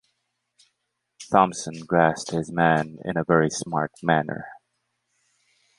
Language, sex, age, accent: English, male, 30-39, Filipino